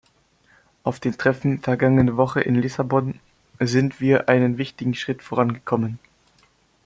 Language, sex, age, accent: German, male, under 19, Deutschland Deutsch